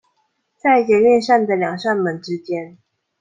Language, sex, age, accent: Chinese, female, 19-29, 出生地：彰化縣